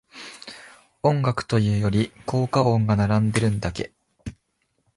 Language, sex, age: Japanese, male, 19-29